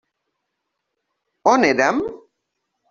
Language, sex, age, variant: Catalan, female, 40-49, Central